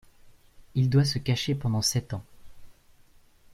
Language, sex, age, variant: French, male, 19-29, Français de métropole